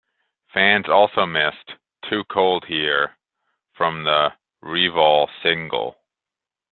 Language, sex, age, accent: English, male, 30-39, Canadian English